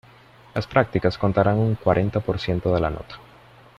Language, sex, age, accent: Spanish, male, 30-39, Caribe: Cuba, Venezuela, Puerto Rico, República Dominicana, Panamá, Colombia caribeña, México caribeño, Costa del golfo de México